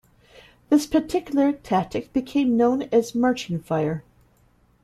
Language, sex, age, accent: English, female, 50-59, United States English